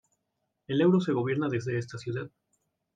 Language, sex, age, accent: Spanish, male, 19-29, México